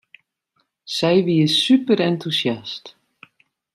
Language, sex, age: Western Frisian, female, 30-39